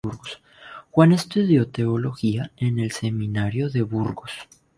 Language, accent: Spanish, Caribe: Cuba, Venezuela, Puerto Rico, República Dominicana, Panamá, Colombia caribeña, México caribeño, Costa del golfo de México